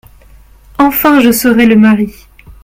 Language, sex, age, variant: French, female, 19-29, Français de métropole